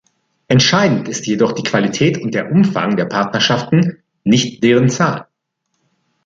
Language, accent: German, Deutschland Deutsch